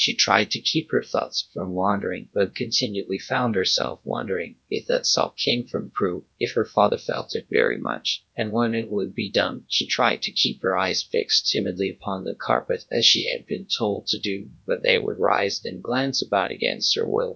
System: TTS, GradTTS